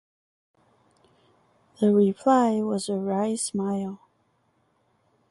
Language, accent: English, United States English